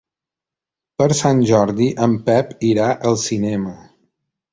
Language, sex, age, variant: Catalan, male, 50-59, Balear